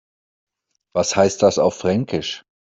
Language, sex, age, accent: German, male, 30-39, Deutschland Deutsch